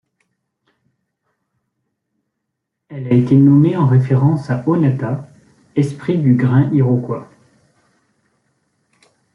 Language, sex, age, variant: French, male, 30-39, Français de métropole